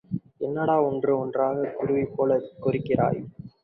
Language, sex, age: Tamil, male, 19-29